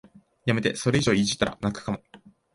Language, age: Japanese, 19-29